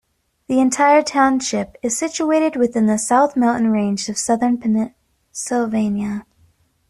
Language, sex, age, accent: English, female, 19-29, United States English